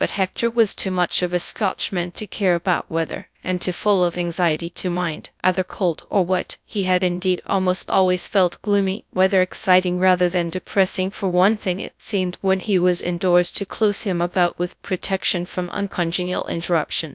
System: TTS, GradTTS